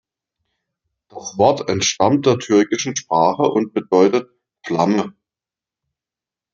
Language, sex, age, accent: German, male, 30-39, Deutschland Deutsch